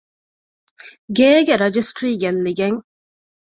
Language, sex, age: Divehi, female, 30-39